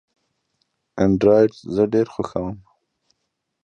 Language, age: Pashto, 30-39